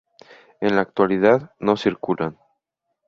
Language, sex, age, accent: Spanish, male, 19-29, México